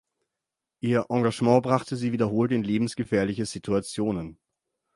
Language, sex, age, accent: German, male, 19-29, Österreichisches Deutsch